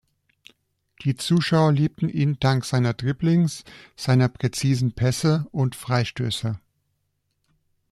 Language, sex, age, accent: German, male, 40-49, Deutschland Deutsch